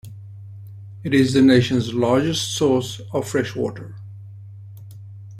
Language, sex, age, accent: English, male, 60-69, Southern African (South Africa, Zimbabwe, Namibia)